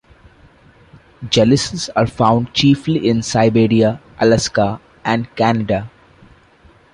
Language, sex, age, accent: English, male, 19-29, India and South Asia (India, Pakistan, Sri Lanka)